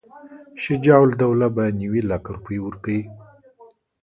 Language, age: Pashto, 30-39